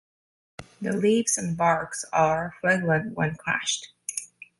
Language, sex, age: English, female, 40-49